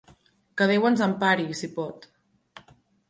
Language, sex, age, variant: Catalan, female, 19-29, Central